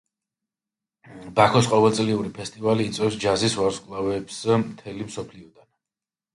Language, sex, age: Georgian, male, 30-39